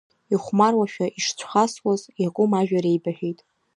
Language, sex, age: Abkhazian, female, under 19